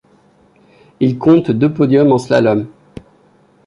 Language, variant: French, Français de métropole